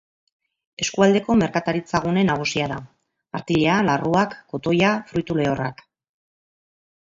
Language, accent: Basque, Mendebalekoa (Araba, Bizkaia, Gipuzkoako mendebaleko herri batzuk)